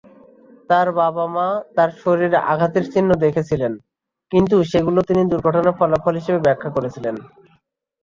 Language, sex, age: Bengali, male, 19-29